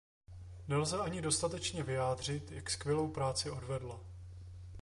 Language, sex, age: Czech, male, 30-39